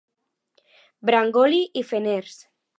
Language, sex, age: Catalan, female, under 19